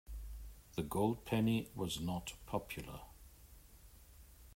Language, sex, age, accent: English, male, 60-69, England English